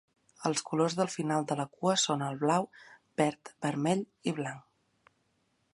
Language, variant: Catalan, Central